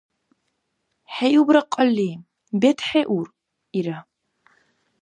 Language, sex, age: Dargwa, female, 19-29